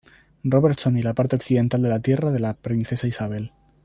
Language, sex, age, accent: Spanish, male, 19-29, España: Centro-Sur peninsular (Madrid, Toledo, Castilla-La Mancha)